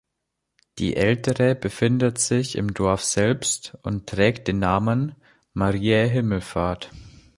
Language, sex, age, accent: German, male, under 19, Deutschland Deutsch